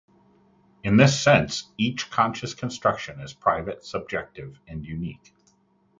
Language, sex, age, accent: English, male, 30-39, United States English